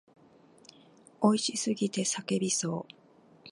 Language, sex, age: Japanese, female, 50-59